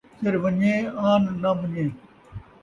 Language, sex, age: Saraiki, male, 50-59